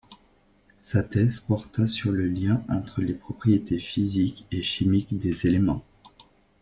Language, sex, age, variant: French, male, 19-29, Français de métropole